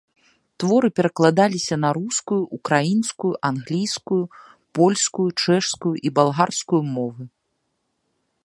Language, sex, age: Belarusian, female, 30-39